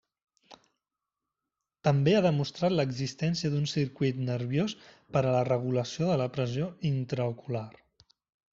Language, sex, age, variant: Catalan, male, 19-29, Central